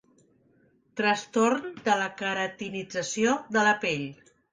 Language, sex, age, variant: Catalan, female, 50-59, Central